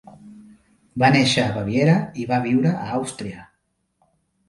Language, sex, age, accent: Catalan, male, 30-39, central; nord-occidental; septentrional